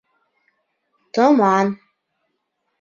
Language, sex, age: Bashkir, female, 30-39